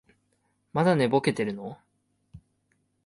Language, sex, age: Japanese, male, 19-29